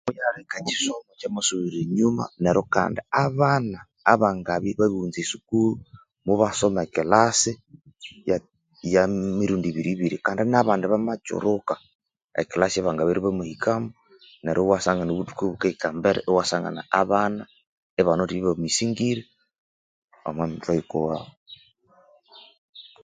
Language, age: Konzo, 30-39